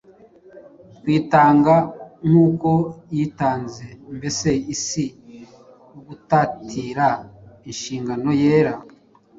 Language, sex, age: Kinyarwanda, male, 40-49